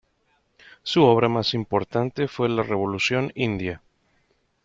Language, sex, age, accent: Spanish, male, 19-29, México